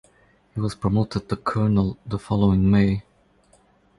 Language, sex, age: English, male, 30-39